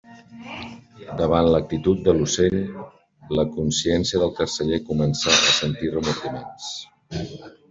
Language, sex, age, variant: Catalan, male, 40-49, Central